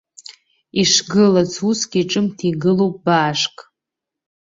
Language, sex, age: Abkhazian, female, under 19